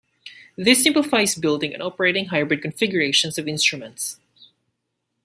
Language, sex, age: English, male, 19-29